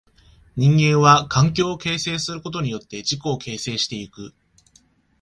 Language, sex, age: Japanese, male, 19-29